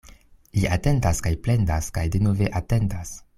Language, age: Esperanto, 19-29